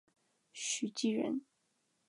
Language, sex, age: Chinese, female, 19-29